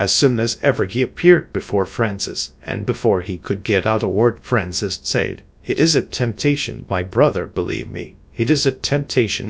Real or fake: fake